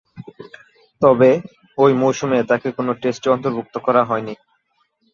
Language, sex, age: Bengali, male, 19-29